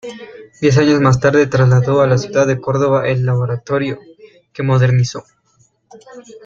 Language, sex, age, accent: Spanish, male, 19-29, Andino-Pacífico: Colombia, Perú, Ecuador, oeste de Bolivia y Venezuela andina